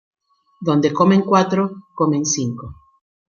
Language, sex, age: Spanish, female, 50-59